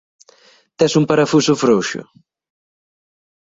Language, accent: Galician, Atlántico (seseo e gheada)